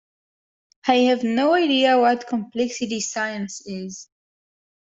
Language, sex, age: English, female, 19-29